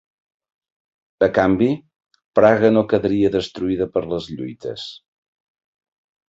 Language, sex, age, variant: Catalan, male, 60-69, Central